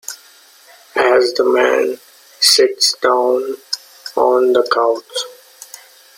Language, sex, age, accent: English, male, 19-29, India and South Asia (India, Pakistan, Sri Lanka)